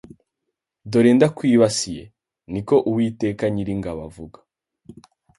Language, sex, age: Kinyarwanda, male, 19-29